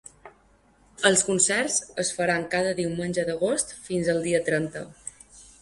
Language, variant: Catalan, Balear